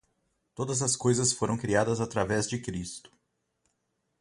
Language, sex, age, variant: Portuguese, male, 30-39, Portuguese (Brasil)